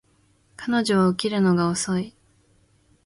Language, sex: Japanese, female